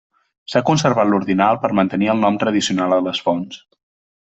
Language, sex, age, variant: Catalan, male, 30-39, Central